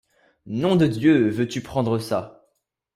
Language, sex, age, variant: French, male, under 19, Français de métropole